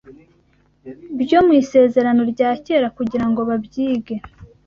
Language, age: Kinyarwanda, 19-29